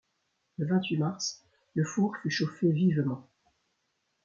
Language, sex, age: French, female, 60-69